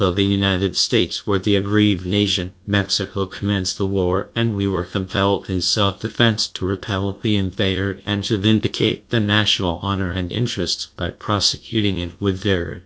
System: TTS, GlowTTS